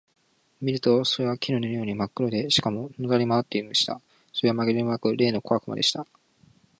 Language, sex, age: Japanese, male, 19-29